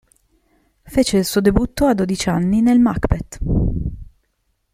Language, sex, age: Italian, female, 30-39